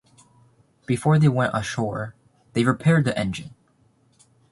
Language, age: English, under 19